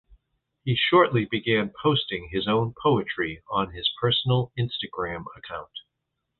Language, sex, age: English, male, 50-59